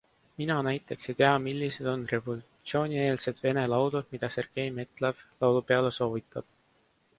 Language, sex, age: Estonian, male, 19-29